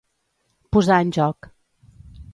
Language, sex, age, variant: Catalan, female, 50-59, Central